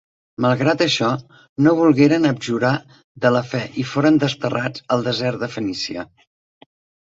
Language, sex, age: Catalan, female, 60-69